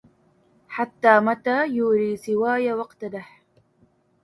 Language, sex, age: Arabic, female, 19-29